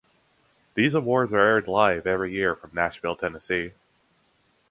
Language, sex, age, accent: English, male, 19-29, United States English